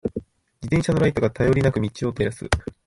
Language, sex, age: Japanese, male, 19-29